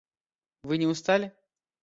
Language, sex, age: Russian, male, 19-29